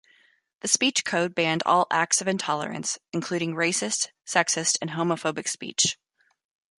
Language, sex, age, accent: English, female, 30-39, United States English